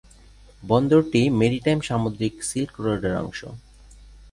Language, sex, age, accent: Bengali, male, 19-29, Native